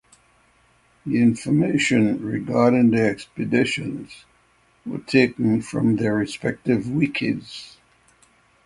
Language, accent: English, United States English